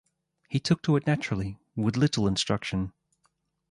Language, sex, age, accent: English, male, 30-39, Australian English